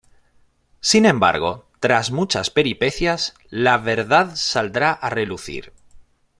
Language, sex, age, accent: Spanish, male, 30-39, España: Norte peninsular (Asturias, Castilla y León, Cantabria, País Vasco, Navarra, Aragón, La Rioja, Guadalajara, Cuenca)